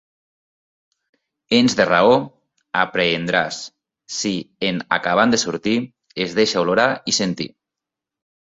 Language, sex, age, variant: Catalan, male, 40-49, Nord-Occidental